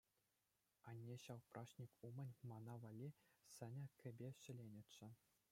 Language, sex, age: Chuvash, male, under 19